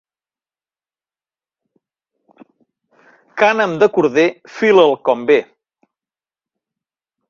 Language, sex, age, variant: Catalan, male, 60-69, Central